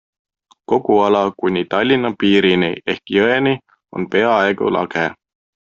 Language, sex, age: Estonian, male, 19-29